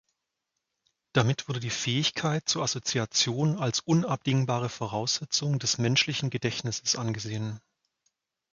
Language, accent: German, Deutschland Deutsch